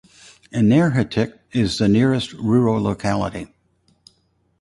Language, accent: English, United States English